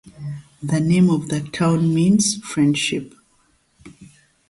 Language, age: English, 40-49